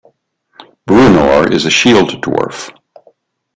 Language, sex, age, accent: English, male, 60-69, United States English